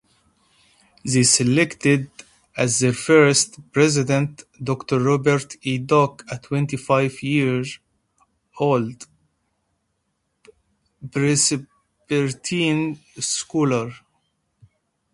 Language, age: English, 30-39